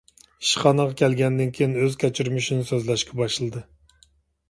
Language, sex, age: Uyghur, male, 40-49